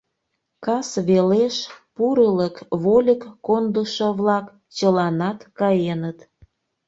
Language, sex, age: Mari, female, 40-49